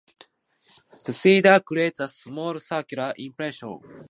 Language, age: English, 19-29